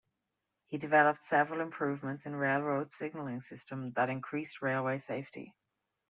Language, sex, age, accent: English, female, 40-49, Irish English